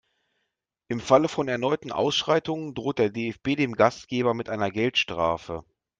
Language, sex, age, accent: German, male, 40-49, Deutschland Deutsch